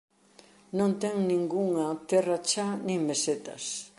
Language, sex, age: Galician, female, 60-69